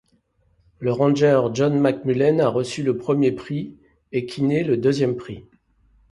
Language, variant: French, Français de métropole